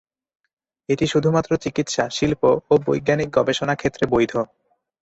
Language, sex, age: Bengali, male, 19-29